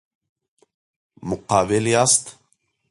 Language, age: Pashto, 30-39